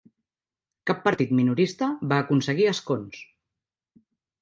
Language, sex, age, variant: Catalan, female, 40-49, Central